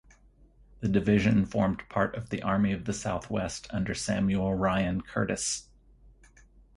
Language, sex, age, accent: English, male, 50-59, United States English